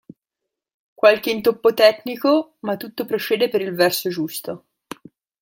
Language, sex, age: Italian, female, 19-29